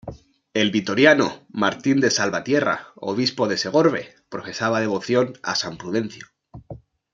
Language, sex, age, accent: Spanish, male, 19-29, España: Norte peninsular (Asturias, Castilla y León, Cantabria, País Vasco, Navarra, Aragón, La Rioja, Guadalajara, Cuenca)